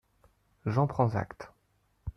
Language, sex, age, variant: French, male, 19-29, Français de métropole